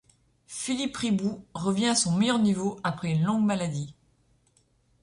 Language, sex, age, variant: French, female, 30-39, Français de métropole